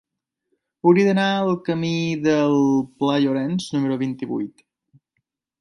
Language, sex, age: Catalan, male, 30-39